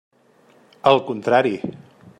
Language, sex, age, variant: Catalan, male, 40-49, Central